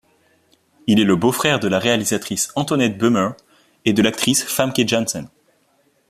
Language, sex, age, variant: French, male, 19-29, Français de métropole